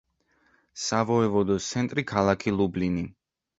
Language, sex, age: Georgian, male, under 19